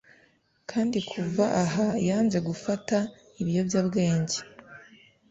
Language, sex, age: Kinyarwanda, female, 19-29